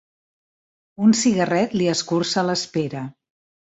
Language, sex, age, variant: Catalan, female, 50-59, Central